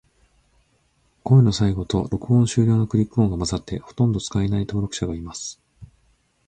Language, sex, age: Japanese, male, 30-39